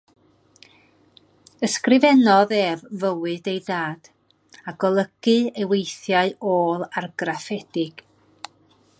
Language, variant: Welsh, North-Western Welsh